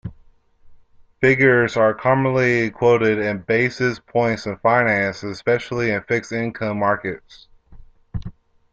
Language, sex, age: English, male, 19-29